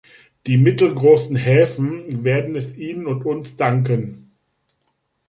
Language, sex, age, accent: German, male, 50-59, Deutschland Deutsch